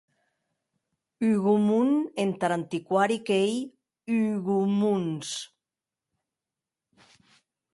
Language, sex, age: Occitan, female, 60-69